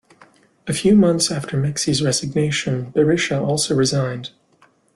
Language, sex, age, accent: English, male, 19-29, Canadian English